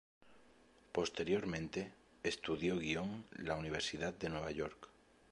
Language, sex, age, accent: Spanish, male, 30-39, España: Sur peninsular (Andalucia, Extremadura, Murcia)